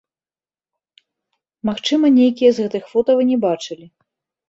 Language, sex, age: Belarusian, female, 30-39